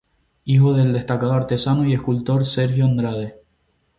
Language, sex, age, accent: Spanish, male, 19-29, España: Islas Canarias